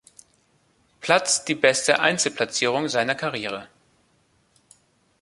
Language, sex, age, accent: German, male, 19-29, Deutschland Deutsch